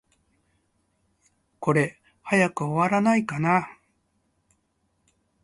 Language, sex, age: Japanese, male, 60-69